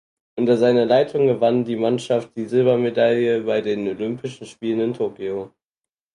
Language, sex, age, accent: German, male, under 19, Deutschland Deutsch